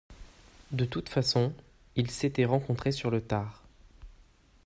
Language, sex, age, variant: French, male, 19-29, Français de métropole